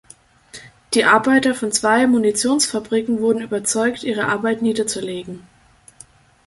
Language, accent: German, Deutschland Deutsch